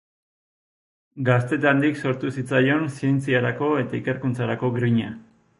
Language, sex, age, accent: Basque, male, 50-59, Erdialdekoa edo Nafarra (Gipuzkoa, Nafarroa)